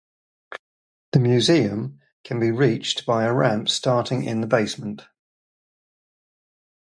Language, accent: English, England English